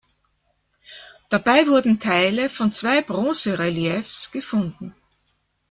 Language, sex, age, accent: German, female, 50-59, Österreichisches Deutsch